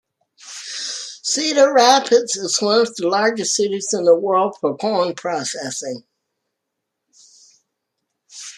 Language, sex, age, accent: English, female, 60-69, United States English